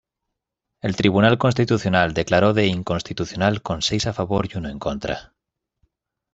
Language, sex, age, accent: Spanish, male, 19-29, España: Norte peninsular (Asturias, Castilla y León, Cantabria, País Vasco, Navarra, Aragón, La Rioja, Guadalajara, Cuenca)